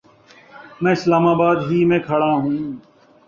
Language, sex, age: Urdu, male, 40-49